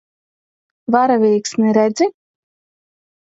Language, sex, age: Latvian, female, 30-39